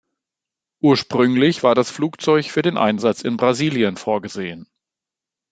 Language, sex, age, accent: German, male, 40-49, Deutschland Deutsch